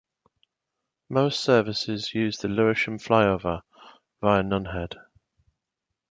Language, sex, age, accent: English, male, 40-49, England English